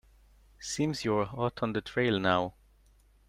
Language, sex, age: English, male, 30-39